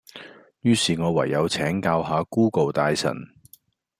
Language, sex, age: Cantonese, male, 40-49